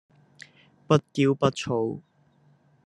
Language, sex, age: Cantonese, male, 19-29